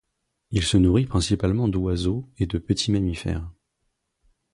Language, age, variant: French, 30-39, Français de métropole